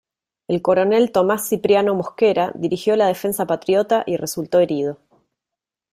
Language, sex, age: Spanish, female, 30-39